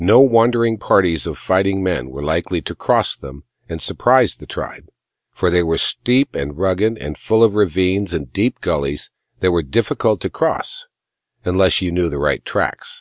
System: none